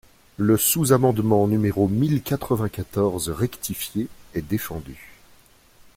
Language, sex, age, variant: French, male, 40-49, Français de métropole